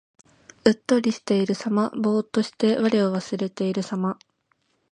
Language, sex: Japanese, female